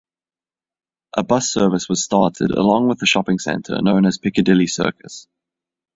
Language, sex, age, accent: English, male, 19-29, Southern African (South Africa, Zimbabwe, Namibia)